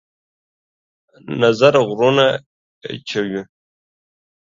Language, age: Pashto, under 19